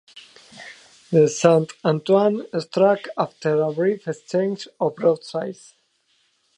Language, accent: English, United States English